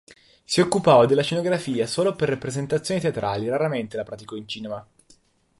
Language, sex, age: Italian, male, under 19